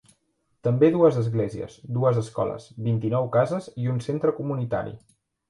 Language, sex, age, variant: Catalan, male, 19-29, Central